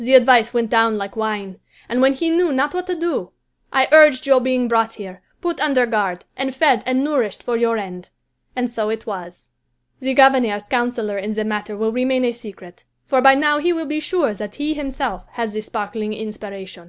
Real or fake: real